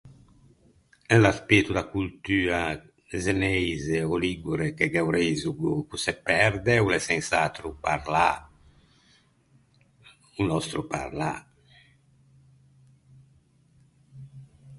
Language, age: Ligurian, 70-79